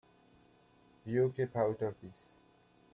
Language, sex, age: English, male, 19-29